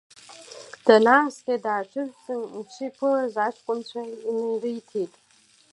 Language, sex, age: Abkhazian, female, 19-29